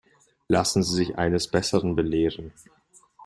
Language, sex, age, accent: German, male, 30-39, Deutschland Deutsch